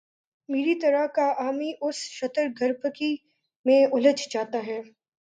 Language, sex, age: Urdu, female, 19-29